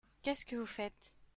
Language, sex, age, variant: French, female, 30-39, Français de métropole